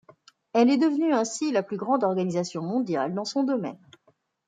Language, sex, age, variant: French, female, 40-49, Français de métropole